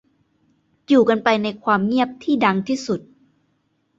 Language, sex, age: Thai, female, 19-29